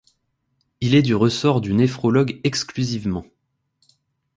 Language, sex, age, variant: French, male, 19-29, Français de métropole